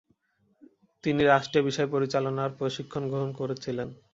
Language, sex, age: Bengali, male, 19-29